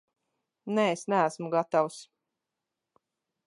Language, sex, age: Latvian, female, 40-49